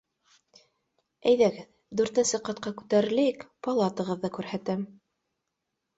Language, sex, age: Bashkir, female, 30-39